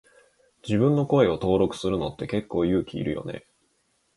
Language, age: Japanese, 30-39